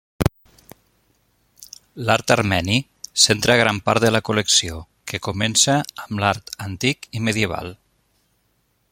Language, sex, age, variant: Catalan, male, 50-59, Nord-Occidental